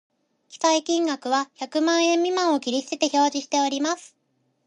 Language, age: Japanese, 19-29